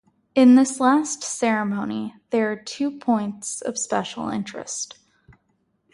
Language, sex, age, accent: English, female, 19-29, United States English